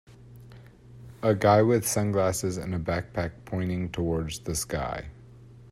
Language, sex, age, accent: English, male, 30-39, United States English